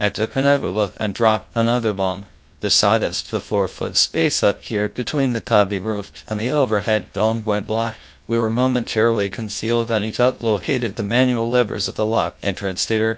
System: TTS, GlowTTS